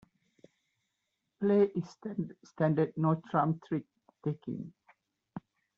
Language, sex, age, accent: English, male, 50-59, United States English